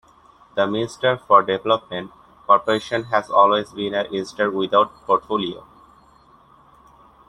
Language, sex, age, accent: English, male, 19-29, United States English